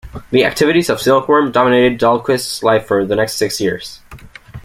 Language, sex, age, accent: English, male, under 19, United States English